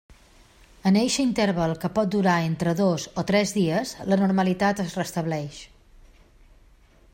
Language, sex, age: Catalan, female, 50-59